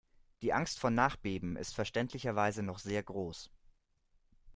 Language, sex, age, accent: German, male, 19-29, Deutschland Deutsch